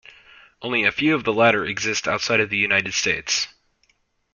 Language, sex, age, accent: English, male, under 19, United States English